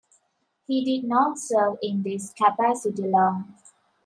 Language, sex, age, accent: English, female, 19-29, England English